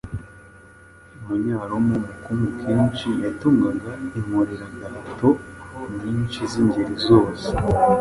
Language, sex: Kinyarwanda, male